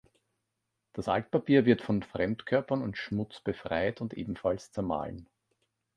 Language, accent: German, Österreichisches Deutsch